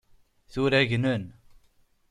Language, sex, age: Kabyle, male, 30-39